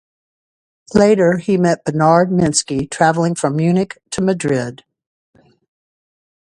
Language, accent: English, United States English